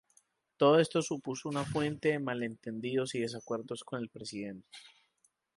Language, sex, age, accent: Spanish, male, 30-39, Caribe: Cuba, Venezuela, Puerto Rico, República Dominicana, Panamá, Colombia caribeña, México caribeño, Costa del golfo de México